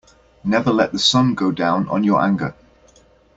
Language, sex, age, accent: English, male, 30-39, England English